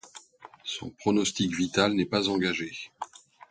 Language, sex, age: French, male, 50-59